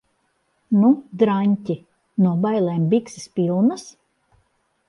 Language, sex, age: Latvian, female, 60-69